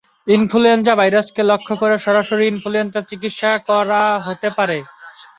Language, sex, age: Bengali, male, 19-29